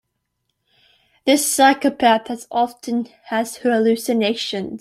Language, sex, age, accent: English, female, under 19, United States English